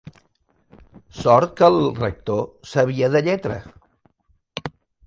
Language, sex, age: Catalan, male, 50-59